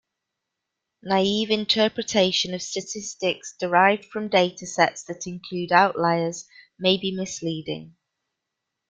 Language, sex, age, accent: English, female, 40-49, England English